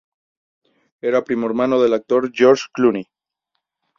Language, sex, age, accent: Spanish, male, 19-29, México